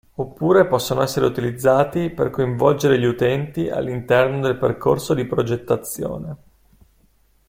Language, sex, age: Italian, male, 30-39